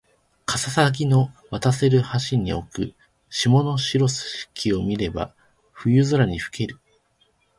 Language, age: Japanese, 30-39